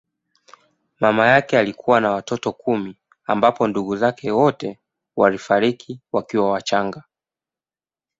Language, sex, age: Swahili, male, 19-29